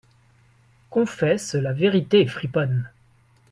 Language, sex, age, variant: French, male, 40-49, Français de métropole